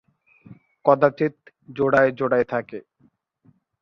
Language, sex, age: Bengali, male, 19-29